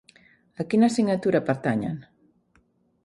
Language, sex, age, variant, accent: Catalan, female, 60-69, Central, central